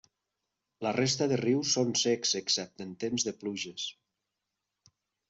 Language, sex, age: Catalan, male, 40-49